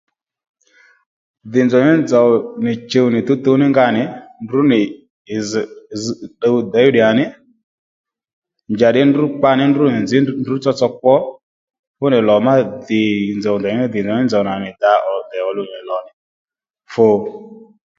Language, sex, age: Lendu, male, 30-39